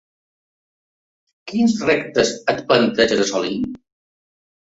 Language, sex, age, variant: Catalan, male, 50-59, Balear